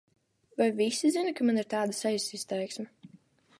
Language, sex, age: Latvian, female, under 19